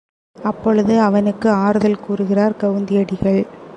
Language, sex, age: Tamil, female, 40-49